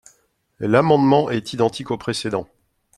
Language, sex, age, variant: French, male, 50-59, Français de métropole